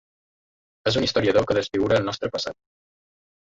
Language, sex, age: Catalan, male, under 19